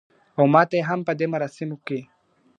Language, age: Pashto, 19-29